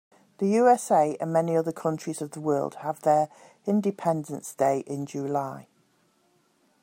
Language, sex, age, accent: English, female, 50-59, England English